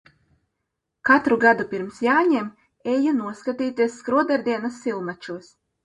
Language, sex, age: Latvian, female, 19-29